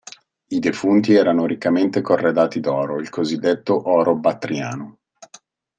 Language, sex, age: Italian, male, 40-49